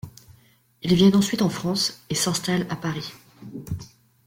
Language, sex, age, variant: French, female, 19-29, Français de métropole